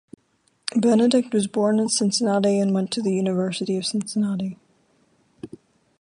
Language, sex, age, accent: English, female, 19-29, Irish English